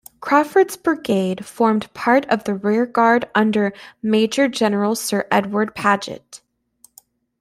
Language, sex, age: English, female, 19-29